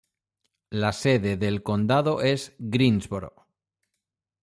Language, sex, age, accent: Spanish, male, 50-59, España: Norte peninsular (Asturias, Castilla y León, Cantabria, País Vasco, Navarra, Aragón, La Rioja, Guadalajara, Cuenca)